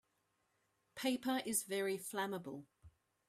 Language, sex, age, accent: English, female, 40-49, Australian English